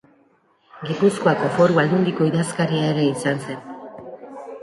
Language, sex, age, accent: Basque, female, 19-29, Mendebalekoa (Araba, Bizkaia, Gipuzkoako mendebaleko herri batzuk)